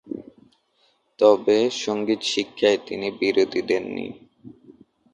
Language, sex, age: Bengali, male, under 19